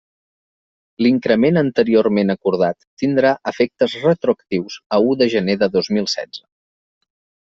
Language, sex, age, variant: Catalan, male, 30-39, Central